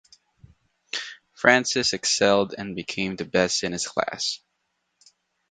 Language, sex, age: English, male, 19-29